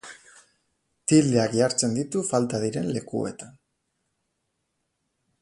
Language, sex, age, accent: Basque, male, 40-49, Batua